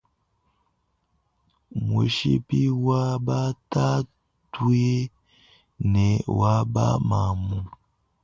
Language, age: Luba-Lulua, 19-29